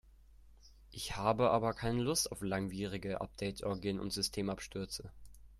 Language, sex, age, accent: German, male, under 19, Deutschland Deutsch